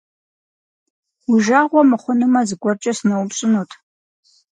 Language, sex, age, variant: Kabardian, female, 30-39, Адыгэбзэ (Къэбэрдей, Кирил, Урысей)